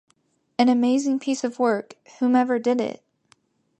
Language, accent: English, United States English